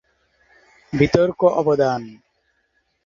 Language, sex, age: Bengali, male, 30-39